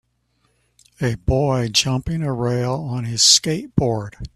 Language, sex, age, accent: English, male, 70-79, United States English